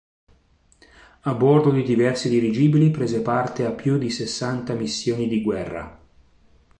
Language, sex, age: Italian, male, 50-59